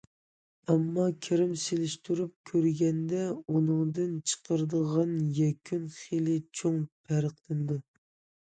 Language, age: Uyghur, 19-29